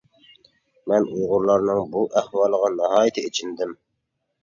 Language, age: Uyghur, 30-39